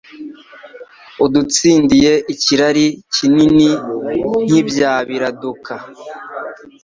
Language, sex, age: Kinyarwanda, male, 19-29